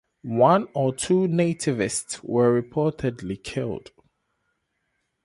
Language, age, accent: English, 19-29, United States English; Southern African (South Africa, Zimbabwe, Namibia)